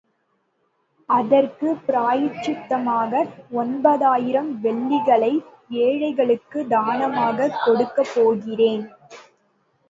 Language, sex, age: Tamil, female, 19-29